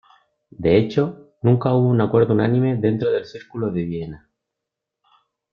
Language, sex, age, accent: Spanish, male, 40-49, España: Islas Canarias